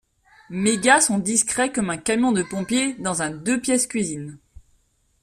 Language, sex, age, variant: French, female, 30-39, Français de métropole